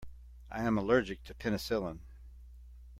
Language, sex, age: English, male, 70-79